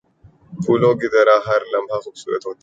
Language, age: Urdu, 19-29